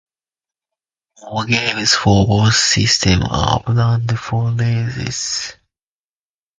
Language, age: English, 19-29